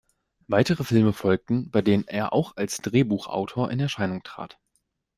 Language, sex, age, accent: German, male, 19-29, Deutschland Deutsch